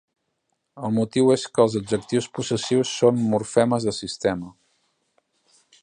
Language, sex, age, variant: Catalan, male, 30-39, Central